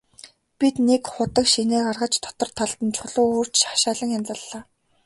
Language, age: Mongolian, 19-29